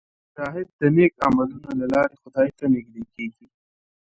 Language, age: Pashto, 19-29